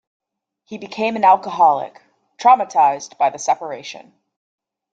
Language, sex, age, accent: English, female, 30-39, United States English